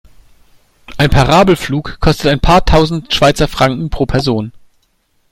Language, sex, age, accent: German, male, 30-39, Deutschland Deutsch